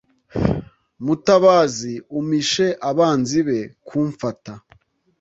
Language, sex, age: Kinyarwanda, male, 50-59